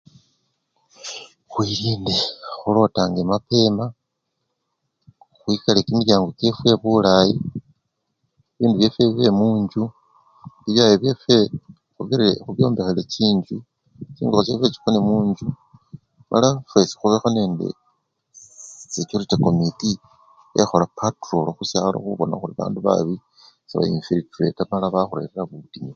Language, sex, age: Luyia, male, 50-59